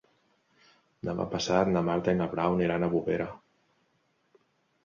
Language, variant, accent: Catalan, Central, central